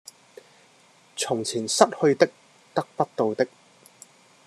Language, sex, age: Cantonese, male, 30-39